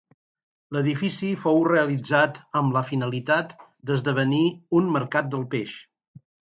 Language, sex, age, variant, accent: Catalan, male, 60-69, Central, central